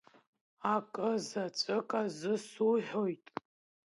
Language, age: Abkhazian, under 19